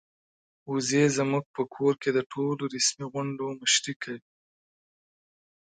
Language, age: Pashto, 30-39